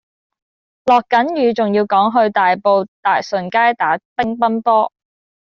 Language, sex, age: Cantonese, female, under 19